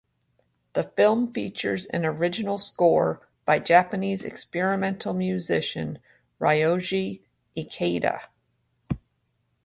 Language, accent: English, United States English